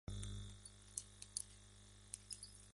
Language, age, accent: Spanish, 40-49, España: Centro-Sur peninsular (Madrid, Toledo, Castilla-La Mancha)